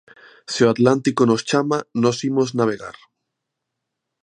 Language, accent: Galician, Normativo (estándar)